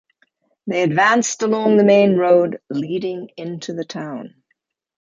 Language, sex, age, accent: English, female, 70-79, United States English